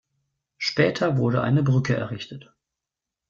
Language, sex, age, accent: German, male, 30-39, Deutschland Deutsch